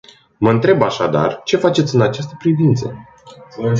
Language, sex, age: Romanian, male, 19-29